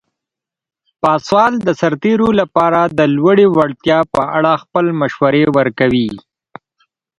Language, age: Pashto, 30-39